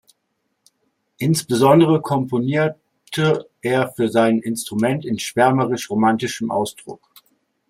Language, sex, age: German, male, 40-49